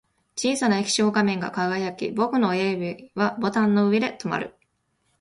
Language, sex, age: Japanese, female, 19-29